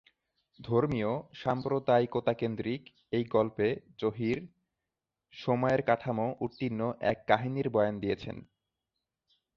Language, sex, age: Bengali, male, 19-29